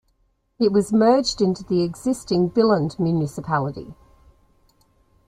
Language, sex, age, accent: English, female, 50-59, Australian English